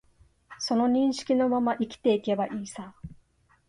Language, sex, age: Japanese, female, 30-39